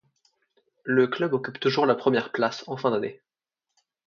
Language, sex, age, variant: French, male, 19-29, Français de métropole